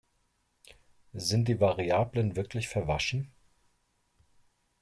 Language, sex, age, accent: German, male, 40-49, Deutschland Deutsch